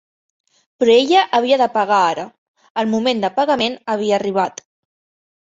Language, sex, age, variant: Catalan, female, 19-29, Central